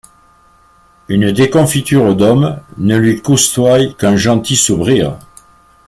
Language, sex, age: French, male, 70-79